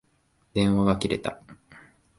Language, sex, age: Japanese, male, 19-29